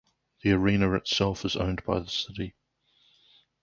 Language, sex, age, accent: English, male, 30-39, New Zealand English